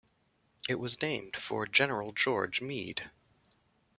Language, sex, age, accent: English, male, 30-39, Canadian English